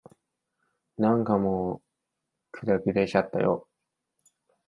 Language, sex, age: Japanese, male, 19-29